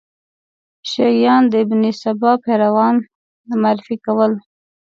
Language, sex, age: Pashto, female, 19-29